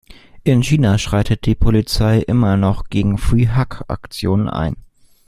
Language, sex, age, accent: German, male, 19-29, Deutschland Deutsch